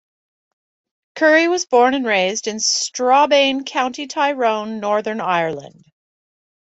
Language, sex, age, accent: English, female, 50-59, United States English